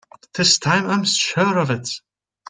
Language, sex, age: English, male, under 19